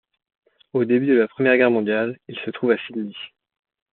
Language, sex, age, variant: French, male, 19-29, Français de métropole